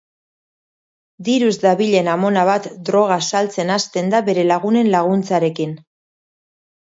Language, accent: Basque, Mendebalekoa (Araba, Bizkaia, Gipuzkoako mendebaleko herri batzuk)